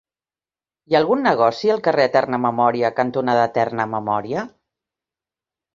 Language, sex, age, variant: Catalan, female, 50-59, Central